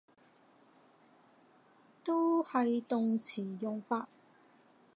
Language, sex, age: Cantonese, female, 40-49